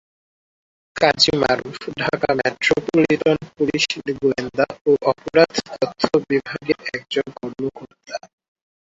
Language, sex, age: Bengali, male, under 19